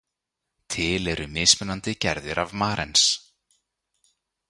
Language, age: Icelandic, 30-39